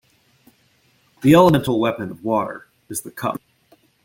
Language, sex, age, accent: English, male, 19-29, United States English